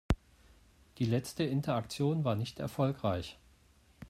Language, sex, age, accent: German, male, 40-49, Deutschland Deutsch